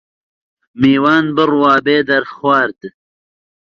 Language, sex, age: Central Kurdish, male, 30-39